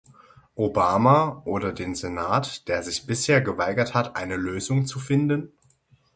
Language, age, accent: German, 30-39, Deutschland Deutsch